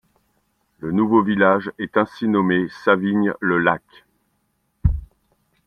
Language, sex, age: French, male, 50-59